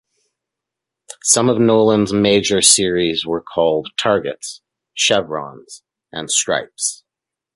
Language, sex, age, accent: English, male, 30-39, Canadian English